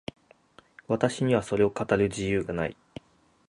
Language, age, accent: Japanese, 30-39, 標準